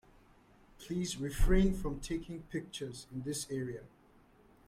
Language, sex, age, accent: English, male, 19-29, Southern African (South Africa, Zimbabwe, Namibia)